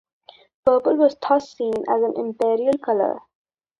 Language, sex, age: English, female, under 19